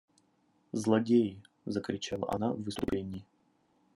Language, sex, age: Russian, male, 19-29